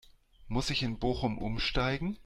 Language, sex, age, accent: German, male, 40-49, Deutschland Deutsch